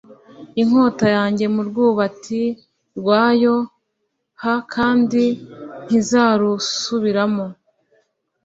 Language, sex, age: Kinyarwanda, female, 19-29